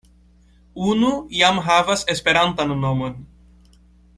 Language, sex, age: Esperanto, male, 19-29